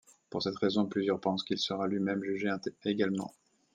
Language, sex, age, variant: French, male, 50-59, Français de métropole